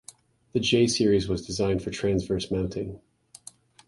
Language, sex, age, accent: English, male, 40-49, United States English